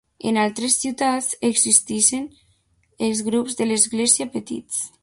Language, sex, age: Catalan, female, under 19